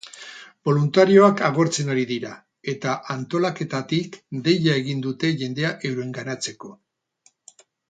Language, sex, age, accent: Basque, male, 60-69, Erdialdekoa edo Nafarra (Gipuzkoa, Nafarroa)